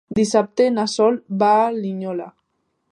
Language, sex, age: Catalan, female, under 19